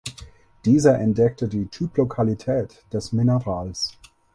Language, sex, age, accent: German, male, 30-39, Deutschland Deutsch